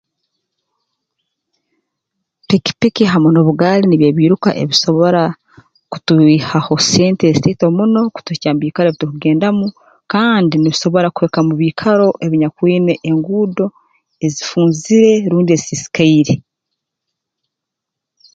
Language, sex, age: Tooro, female, 30-39